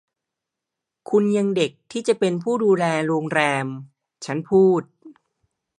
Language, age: Thai, 30-39